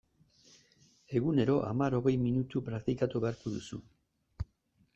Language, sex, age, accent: Basque, male, 60-69, Erdialdekoa edo Nafarra (Gipuzkoa, Nafarroa)